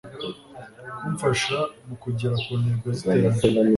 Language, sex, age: Kinyarwanda, male, 19-29